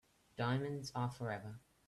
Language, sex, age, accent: English, male, under 19, England English